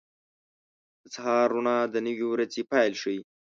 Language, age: Pashto, under 19